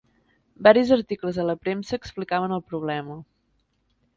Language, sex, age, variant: Catalan, female, 19-29, Septentrional